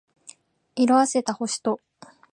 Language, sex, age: Japanese, female, 19-29